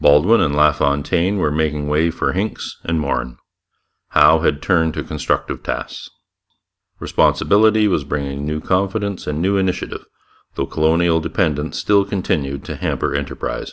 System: none